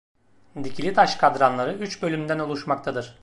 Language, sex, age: Turkish, male, 30-39